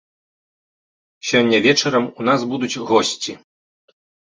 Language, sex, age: Belarusian, male, 30-39